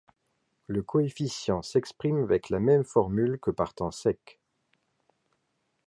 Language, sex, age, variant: French, male, 50-59, Français de métropole